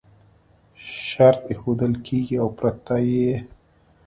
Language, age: Pashto, 30-39